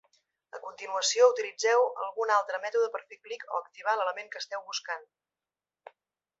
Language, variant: Catalan, Central